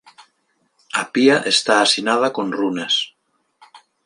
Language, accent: Galician, Normativo (estándar)